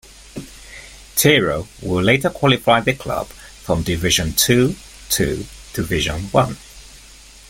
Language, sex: English, male